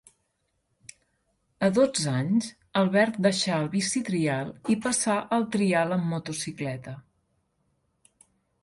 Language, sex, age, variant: Catalan, female, 50-59, Central